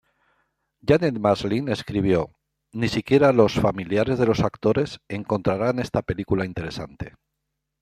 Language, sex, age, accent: Spanish, male, 60-69, España: Centro-Sur peninsular (Madrid, Toledo, Castilla-La Mancha)